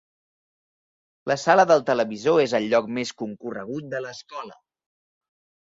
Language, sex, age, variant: Catalan, male, 19-29, Central